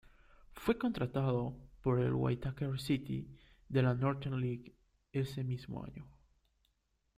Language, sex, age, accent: Spanish, male, 19-29, Andino-Pacífico: Colombia, Perú, Ecuador, oeste de Bolivia y Venezuela andina